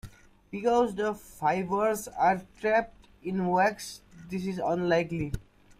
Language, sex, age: English, male, 19-29